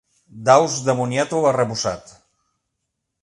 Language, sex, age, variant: Catalan, male, 50-59, Central